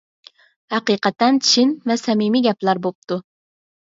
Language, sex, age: Uyghur, female, 30-39